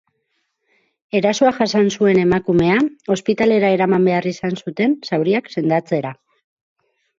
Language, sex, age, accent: Basque, female, 40-49, Mendebalekoa (Araba, Bizkaia, Gipuzkoako mendebaleko herri batzuk)